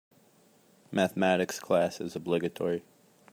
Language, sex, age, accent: English, male, 19-29, United States English